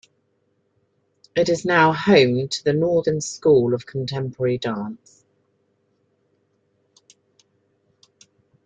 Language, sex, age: English, female, 50-59